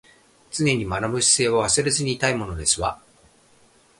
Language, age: Japanese, 40-49